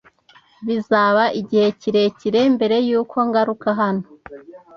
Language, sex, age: Kinyarwanda, female, 19-29